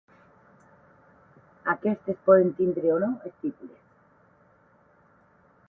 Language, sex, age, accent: Catalan, female, 50-59, central; nord-occidental